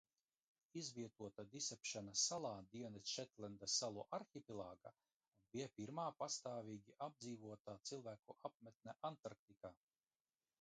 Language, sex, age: Latvian, male, 40-49